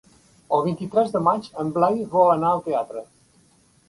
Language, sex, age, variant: Catalan, male, 60-69, Central